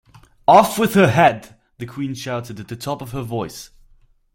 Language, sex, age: English, male, 19-29